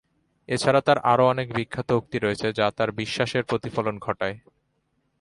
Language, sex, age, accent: Bengali, male, 19-29, Bengali